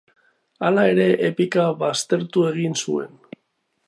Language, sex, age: Basque, male, 30-39